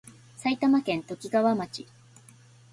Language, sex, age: Japanese, female, 40-49